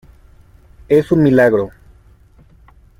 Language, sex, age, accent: Spanish, male, 19-29, México